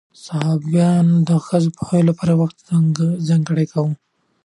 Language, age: Pashto, 19-29